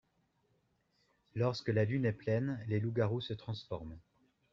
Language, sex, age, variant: French, male, 30-39, Français de métropole